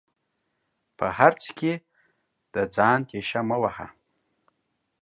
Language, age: Pashto, 50-59